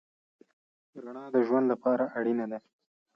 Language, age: Pashto, 30-39